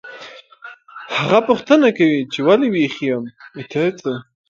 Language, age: Pashto, 19-29